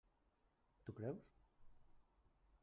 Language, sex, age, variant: Catalan, male, 50-59, Central